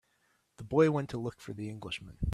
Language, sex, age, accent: English, male, 40-49, United States English